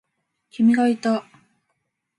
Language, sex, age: Japanese, female, 19-29